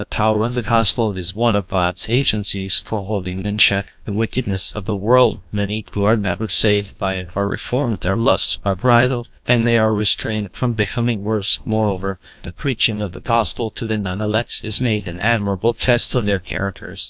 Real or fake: fake